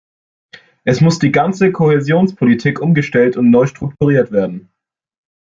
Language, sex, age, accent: German, male, under 19, Deutschland Deutsch